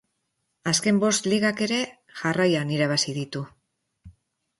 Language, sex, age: Basque, female, 50-59